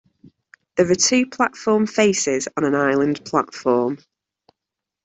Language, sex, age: English, female, 40-49